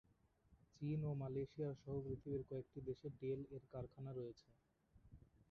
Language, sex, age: Bengali, male, under 19